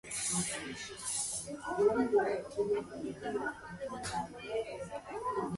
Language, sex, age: English, female, 19-29